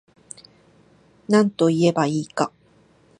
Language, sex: Japanese, female